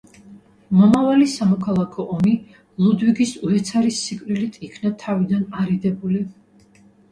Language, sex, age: Georgian, female, 50-59